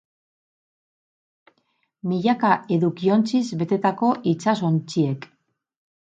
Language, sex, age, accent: Basque, female, 50-59, Mendebalekoa (Araba, Bizkaia, Gipuzkoako mendebaleko herri batzuk)